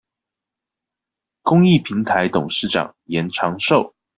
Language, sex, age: Chinese, male, 19-29